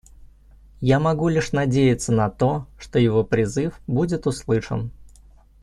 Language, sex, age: Russian, male, 30-39